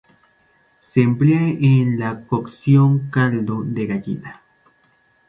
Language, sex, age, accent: Spanish, male, 19-29, México